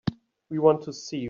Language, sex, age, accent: English, male, 30-39, United States English